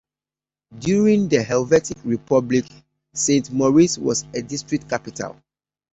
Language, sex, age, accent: English, male, 30-39, United States English